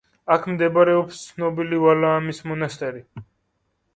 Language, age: Georgian, 19-29